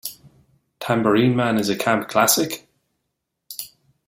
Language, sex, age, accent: English, male, 19-29, Irish English